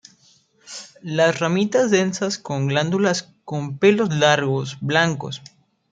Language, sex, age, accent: Spanish, male, under 19, México